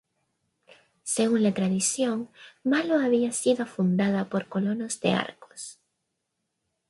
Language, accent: Spanish, América central